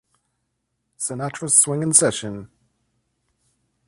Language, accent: English, United States English